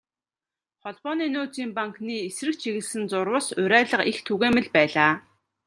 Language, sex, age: Mongolian, female, 30-39